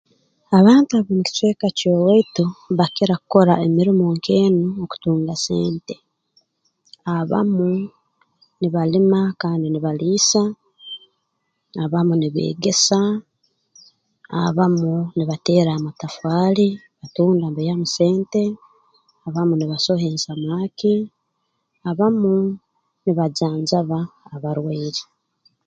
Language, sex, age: Tooro, female, 30-39